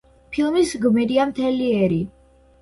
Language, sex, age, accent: Georgian, female, under 19, მშვიდი